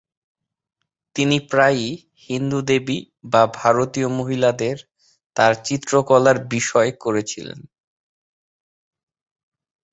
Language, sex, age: Bengali, male, 19-29